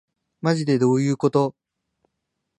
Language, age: Japanese, 19-29